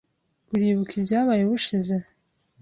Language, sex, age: Kinyarwanda, female, 19-29